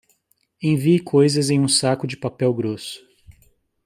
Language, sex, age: Portuguese, male, 40-49